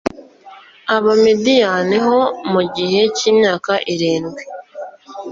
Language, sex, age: Kinyarwanda, female, 19-29